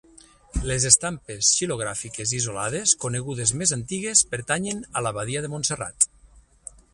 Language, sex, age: Catalan, male, 40-49